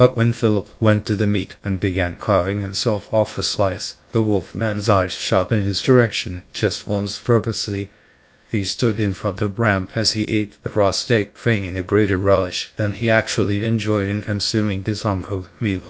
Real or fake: fake